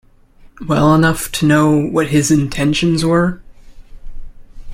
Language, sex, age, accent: English, male, 19-29, United States English